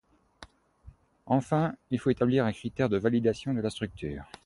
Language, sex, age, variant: French, male, 19-29, Français de métropole